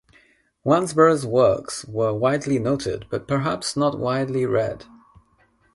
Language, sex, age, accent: English, male, 19-29, England English; India and South Asia (India, Pakistan, Sri Lanka)